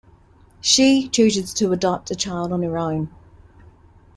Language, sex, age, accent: English, female, 30-39, New Zealand English